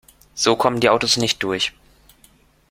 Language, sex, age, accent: German, male, under 19, Deutschland Deutsch